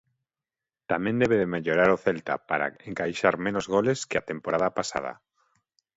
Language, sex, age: Galician, male, 40-49